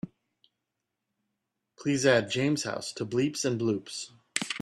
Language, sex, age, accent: English, male, 40-49, United States English